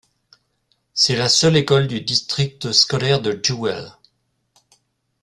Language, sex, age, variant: French, male, 50-59, Français de métropole